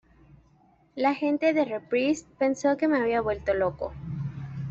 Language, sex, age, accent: Spanish, female, 19-29, México